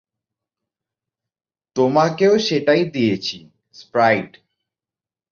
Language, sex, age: Bengali, male, 19-29